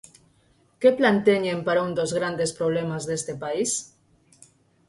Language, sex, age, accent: Galician, female, 50-59, Normativo (estándar)